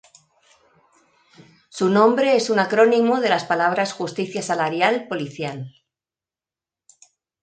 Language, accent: Spanish, España: Centro-Sur peninsular (Madrid, Toledo, Castilla-La Mancha)